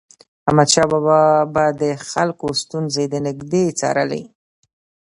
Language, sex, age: Pashto, female, 50-59